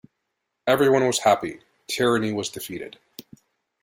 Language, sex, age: English, male, 40-49